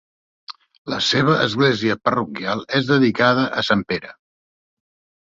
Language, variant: Catalan, Central